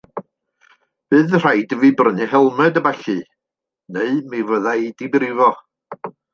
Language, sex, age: Welsh, male, 60-69